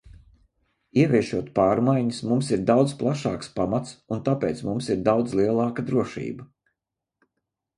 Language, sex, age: Latvian, male, 50-59